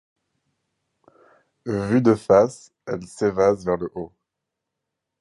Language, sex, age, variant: French, male, 19-29, Français de métropole